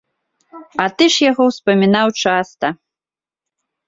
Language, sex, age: Belarusian, female, 30-39